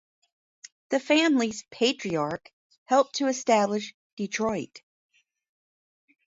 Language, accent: English, United States English